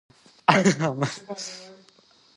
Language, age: Pashto, 19-29